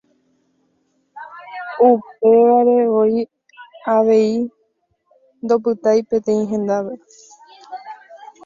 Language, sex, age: Guarani, female, under 19